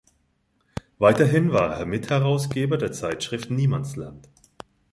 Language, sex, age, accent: German, male, 30-39, Schweizerdeutsch